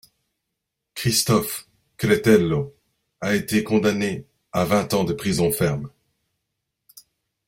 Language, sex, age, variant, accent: French, male, 40-49, Français d'Europe, Français de Belgique